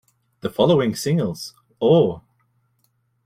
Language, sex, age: English, male, 19-29